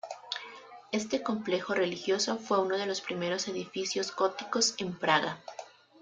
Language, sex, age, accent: Spanish, female, 19-29, México